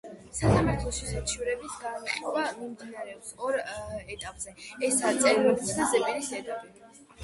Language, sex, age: Georgian, female, under 19